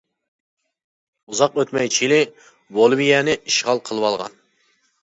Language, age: Uyghur, 19-29